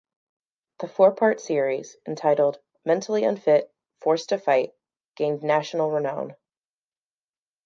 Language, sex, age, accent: English, female, 30-39, United States English